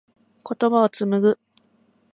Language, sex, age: Japanese, female, under 19